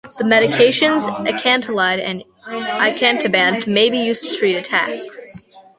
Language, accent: English, United States English